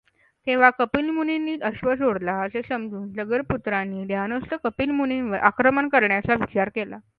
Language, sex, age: Marathi, female, under 19